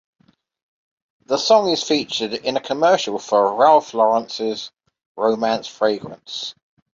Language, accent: English, England English